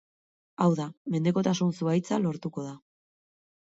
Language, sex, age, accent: Basque, female, 19-29, Mendebalekoa (Araba, Bizkaia, Gipuzkoako mendebaleko herri batzuk)